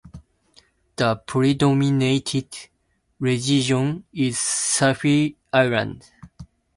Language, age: English, 19-29